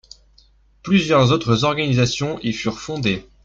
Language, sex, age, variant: French, male, 19-29, Français de métropole